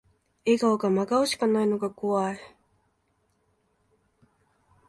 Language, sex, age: Japanese, female, 19-29